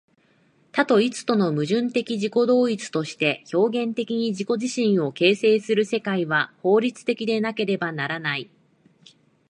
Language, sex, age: Japanese, female, 30-39